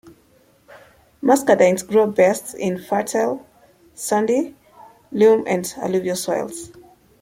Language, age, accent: English, 30-39, England English